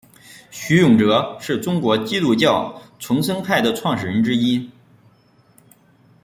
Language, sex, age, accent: Chinese, male, 30-39, 出生地：河南省